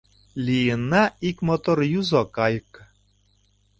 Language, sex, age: Mari, male, 60-69